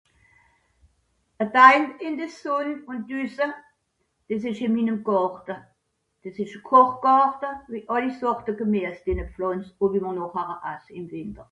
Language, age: French, 70-79